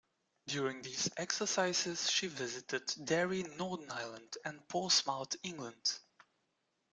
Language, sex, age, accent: English, male, 19-29, United States English